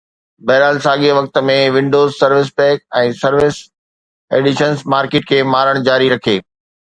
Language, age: Sindhi, 40-49